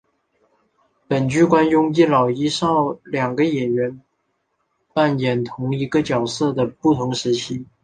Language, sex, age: Chinese, male, under 19